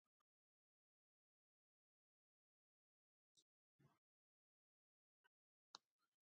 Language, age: Pashto, 30-39